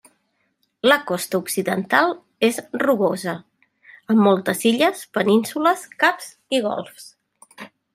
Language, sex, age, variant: Catalan, female, 40-49, Central